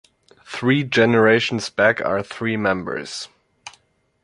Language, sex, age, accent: English, male, 19-29, United States English